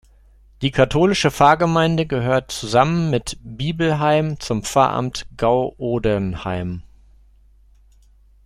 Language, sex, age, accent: German, male, 40-49, Deutschland Deutsch